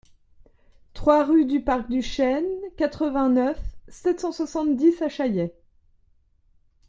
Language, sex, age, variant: French, male, 30-39, Français de métropole